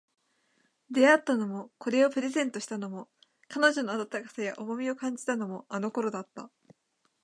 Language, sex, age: Japanese, female, 19-29